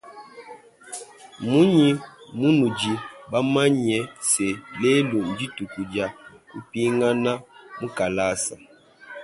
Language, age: Luba-Lulua, 19-29